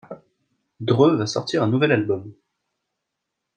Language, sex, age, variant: French, male, under 19, Français de métropole